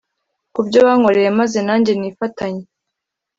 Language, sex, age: Kinyarwanda, female, 19-29